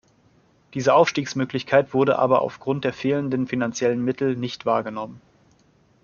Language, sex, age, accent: German, male, 30-39, Deutschland Deutsch